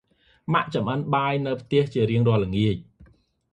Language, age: Khmer, 30-39